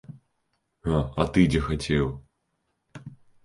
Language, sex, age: Belarusian, male, 19-29